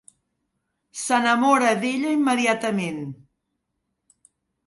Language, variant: Catalan, Central